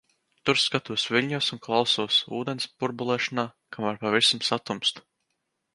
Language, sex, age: Latvian, male, under 19